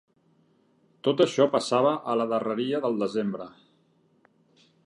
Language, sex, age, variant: Catalan, male, 50-59, Central